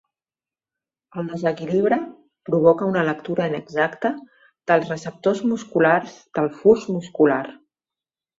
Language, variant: Catalan, Central